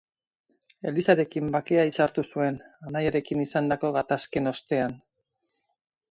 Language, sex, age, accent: Basque, female, 40-49, Mendebalekoa (Araba, Bizkaia, Gipuzkoako mendebaleko herri batzuk)